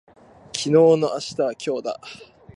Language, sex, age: Japanese, male, 19-29